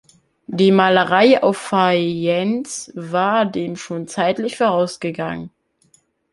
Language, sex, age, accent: German, male, under 19, Deutschland Deutsch